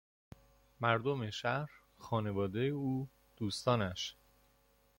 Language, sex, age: Persian, male, 30-39